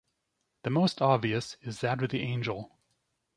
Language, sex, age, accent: English, male, 30-39, United States English